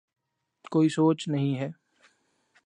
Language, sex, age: Urdu, male, 19-29